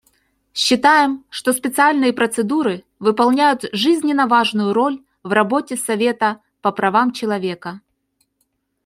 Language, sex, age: Russian, female, 40-49